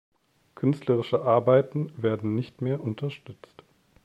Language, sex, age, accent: German, male, 30-39, Deutschland Deutsch